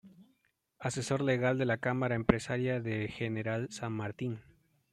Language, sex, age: Spanish, male, 30-39